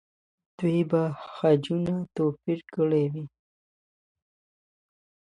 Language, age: Pashto, under 19